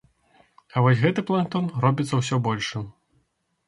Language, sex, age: Belarusian, male, 30-39